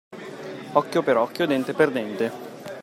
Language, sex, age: Italian, male, 30-39